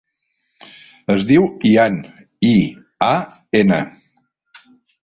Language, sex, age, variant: Catalan, male, 70-79, Central